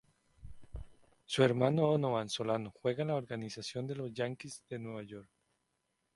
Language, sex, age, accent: Spanish, male, 30-39, América central